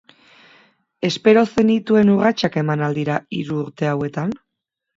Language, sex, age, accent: Basque, female, 30-39, Erdialdekoa edo Nafarra (Gipuzkoa, Nafarroa)